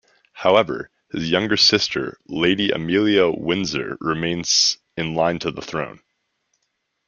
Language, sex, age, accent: English, male, 19-29, Canadian English